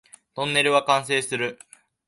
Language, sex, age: Japanese, male, under 19